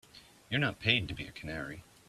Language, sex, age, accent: English, male, 19-29, Canadian English